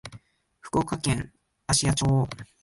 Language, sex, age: Japanese, male, 19-29